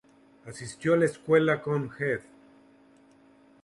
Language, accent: Spanish, México